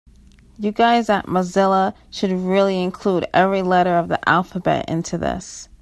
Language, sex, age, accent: English, female, 19-29, United States English